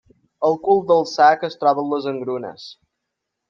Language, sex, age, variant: Catalan, male, 19-29, Balear